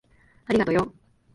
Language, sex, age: Japanese, female, 19-29